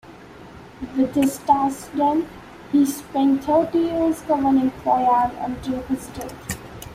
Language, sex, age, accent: English, female, under 19, India and South Asia (India, Pakistan, Sri Lanka)